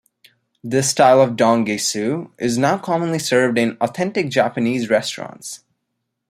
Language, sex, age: English, male, 50-59